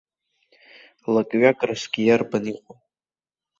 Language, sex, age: Abkhazian, male, under 19